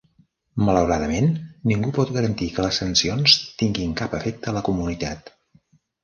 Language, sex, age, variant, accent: Catalan, male, 70-79, Central, central